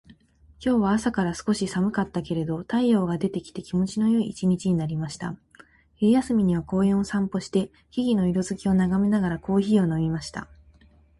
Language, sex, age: Japanese, female, 19-29